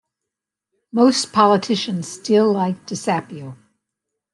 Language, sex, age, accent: English, female, 70-79, United States English